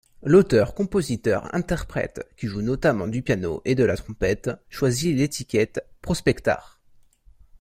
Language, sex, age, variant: French, male, 19-29, Français de métropole